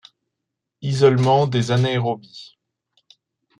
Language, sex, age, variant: French, male, 30-39, Français de métropole